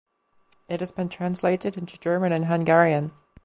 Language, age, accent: English, 19-29, United States English